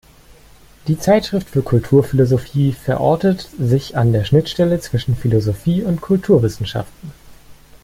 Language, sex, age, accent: German, male, 19-29, Deutschland Deutsch